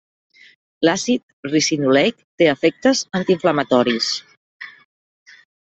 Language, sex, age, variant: Catalan, female, 50-59, Central